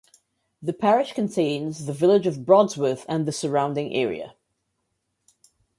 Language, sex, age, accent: English, female, 50-59, West Indies and Bermuda (Bahamas, Bermuda, Jamaica, Trinidad)